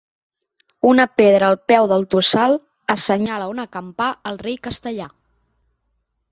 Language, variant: Catalan, Nord-Occidental